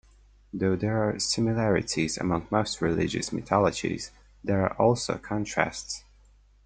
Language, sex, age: English, male, under 19